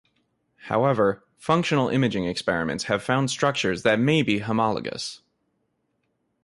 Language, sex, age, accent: English, male, 19-29, United States English